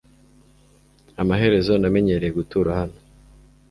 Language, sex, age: Kinyarwanda, male, 19-29